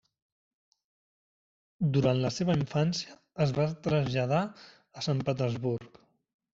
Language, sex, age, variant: Catalan, male, 19-29, Central